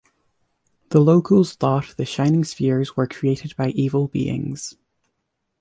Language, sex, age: English, male, under 19